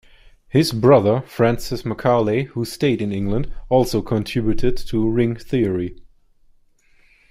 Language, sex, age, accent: English, male, 30-39, United States English